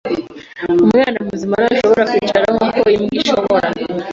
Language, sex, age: Kinyarwanda, female, 19-29